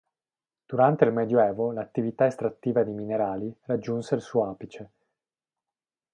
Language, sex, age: Italian, male, 19-29